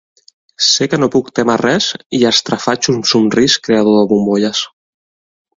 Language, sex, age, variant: Catalan, male, 30-39, Central